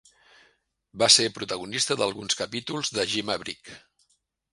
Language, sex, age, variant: Catalan, male, 50-59, Central